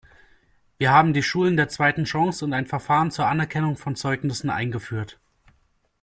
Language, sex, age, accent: German, male, 19-29, Deutschland Deutsch